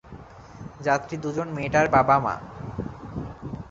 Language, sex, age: Bengali, male, 19-29